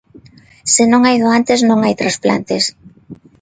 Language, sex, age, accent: Galician, female, 40-49, Neofalante